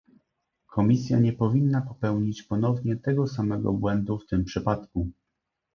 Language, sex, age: Polish, male, 30-39